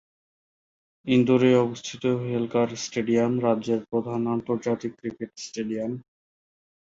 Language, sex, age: Bengali, male, 30-39